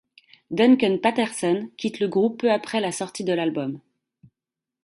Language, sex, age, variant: French, female, 30-39, Français de métropole